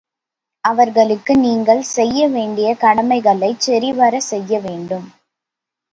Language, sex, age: Tamil, female, under 19